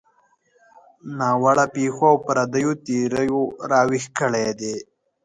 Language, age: Pashto, 19-29